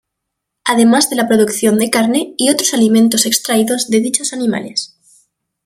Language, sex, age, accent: Spanish, female, 19-29, España: Norte peninsular (Asturias, Castilla y León, Cantabria, País Vasco, Navarra, Aragón, La Rioja, Guadalajara, Cuenca)